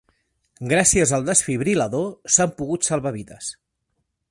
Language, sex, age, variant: Catalan, male, 30-39, Central